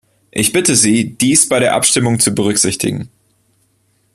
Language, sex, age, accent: German, male, 19-29, Deutschland Deutsch